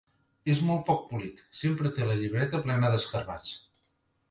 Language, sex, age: Catalan, male, 40-49